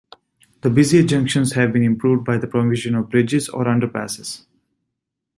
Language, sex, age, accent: English, male, 19-29, United States English